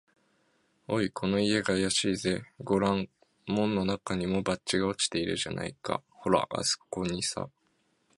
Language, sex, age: Japanese, male, 19-29